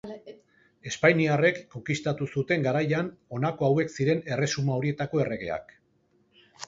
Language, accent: Basque, Erdialdekoa edo Nafarra (Gipuzkoa, Nafarroa)